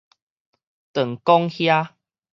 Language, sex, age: Min Nan Chinese, male, 19-29